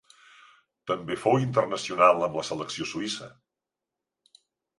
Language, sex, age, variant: Catalan, male, 60-69, Central